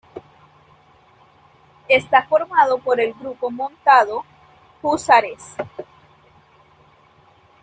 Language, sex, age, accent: Spanish, female, 19-29, Caribe: Cuba, Venezuela, Puerto Rico, República Dominicana, Panamá, Colombia caribeña, México caribeño, Costa del golfo de México